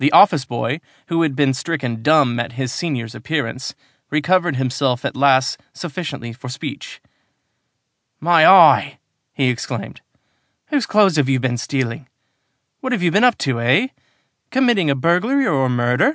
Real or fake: real